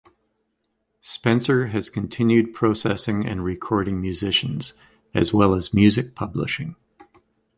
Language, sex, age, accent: English, male, 60-69, Canadian English